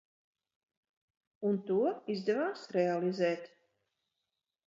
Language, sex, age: Latvian, female, 50-59